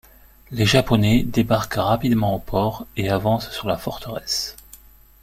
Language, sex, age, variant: French, male, 50-59, Français de métropole